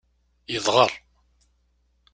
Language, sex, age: Kabyle, male, 40-49